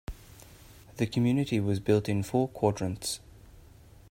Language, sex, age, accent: English, male, 30-39, Australian English